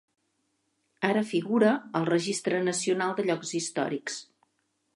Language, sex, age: Catalan, female, 50-59